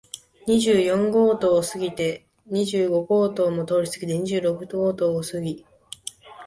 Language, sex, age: Japanese, female, 19-29